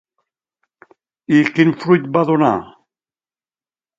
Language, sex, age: Catalan, male, 60-69